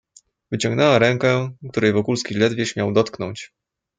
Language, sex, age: Polish, male, 19-29